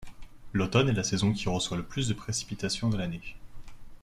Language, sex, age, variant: French, male, 19-29, Français de métropole